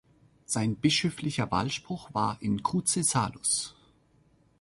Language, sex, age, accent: German, male, 30-39, Deutschland Deutsch